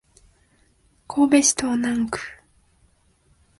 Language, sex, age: Japanese, female, 19-29